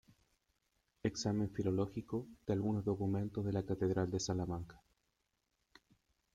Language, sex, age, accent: Spanish, male, 30-39, Chileno: Chile, Cuyo